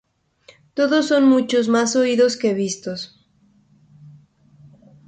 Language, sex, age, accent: Spanish, female, 19-29, México